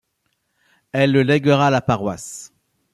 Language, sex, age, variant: French, male, 40-49, Français de métropole